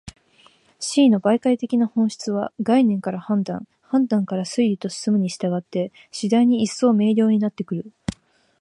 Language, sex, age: Japanese, female, 19-29